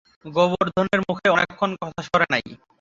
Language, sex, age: Bengali, male, 19-29